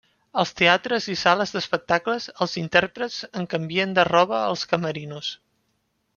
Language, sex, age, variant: Catalan, male, 19-29, Central